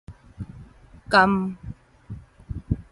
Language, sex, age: Min Nan Chinese, female, 40-49